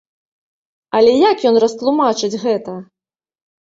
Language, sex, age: Belarusian, female, 30-39